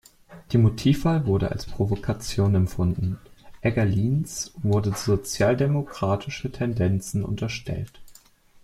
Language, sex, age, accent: German, male, 19-29, Deutschland Deutsch